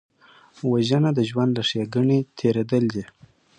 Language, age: Pashto, 19-29